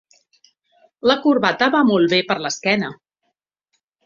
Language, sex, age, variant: Catalan, female, 50-59, Central